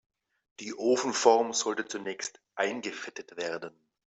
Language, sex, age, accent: German, male, 30-39, Deutschland Deutsch